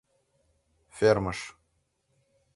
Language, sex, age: Mari, male, 19-29